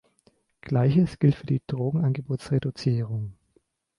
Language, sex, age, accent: German, male, 19-29, Deutschland Deutsch